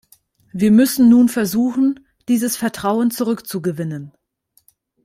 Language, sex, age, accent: German, female, 30-39, Deutschland Deutsch